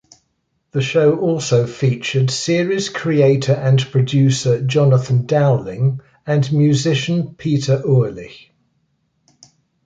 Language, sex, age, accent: English, male, 70-79, England English